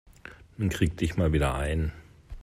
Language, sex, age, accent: German, male, 40-49, Deutschland Deutsch